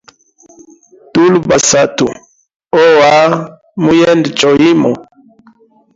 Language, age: Hemba, 30-39